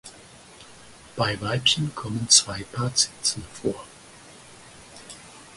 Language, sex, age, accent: German, male, 50-59, Deutschland Deutsch